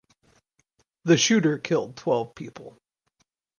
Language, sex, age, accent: English, male, 30-39, United States English